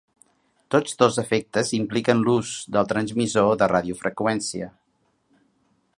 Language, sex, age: Catalan, male, 60-69